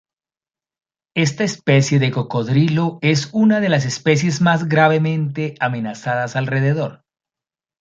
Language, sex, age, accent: Spanish, male, 50-59, Andino-Pacífico: Colombia, Perú, Ecuador, oeste de Bolivia y Venezuela andina